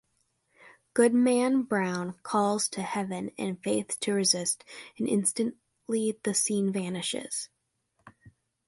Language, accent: English, United States English